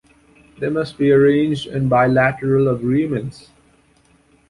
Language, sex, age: English, male, 19-29